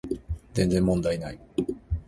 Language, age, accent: Japanese, 30-39, 関西